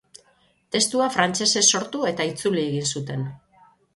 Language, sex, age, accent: Basque, female, 40-49, Mendebalekoa (Araba, Bizkaia, Gipuzkoako mendebaleko herri batzuk)